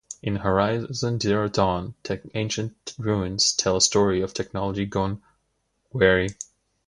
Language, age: English, 19-29